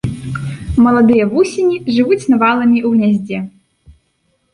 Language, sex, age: Belarusian, female, 19-29